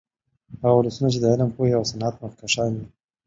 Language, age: Pashto, 19-29